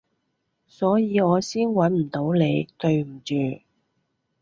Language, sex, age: Cantonese, female, 30-39